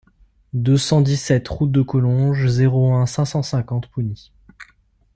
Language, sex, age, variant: French, male, 19-29, Français de métropole